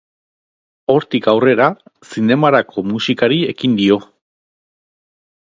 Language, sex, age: Basque, male, 40-49